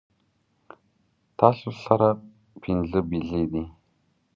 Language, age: Pashto, 19-29